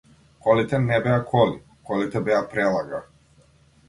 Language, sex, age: Macedonian, male, 19-29